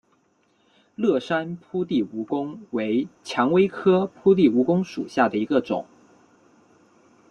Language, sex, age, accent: Chinese, male, 19-29, 出生地：广东省